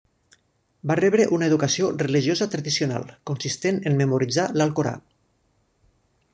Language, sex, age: Catalan, male, 40-49